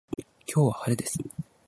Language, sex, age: Japanese, male, under 19